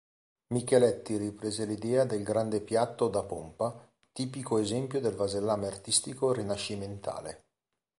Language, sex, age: Italian, male, 40-49